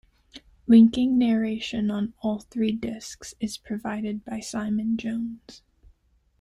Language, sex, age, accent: English, female, 19-29, United States English